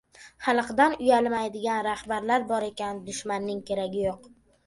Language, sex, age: Uzbek, male, 19-29